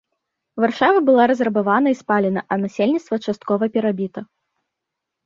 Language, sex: Belarusian, female